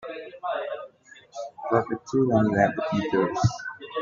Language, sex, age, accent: English, male, 19-29, United States English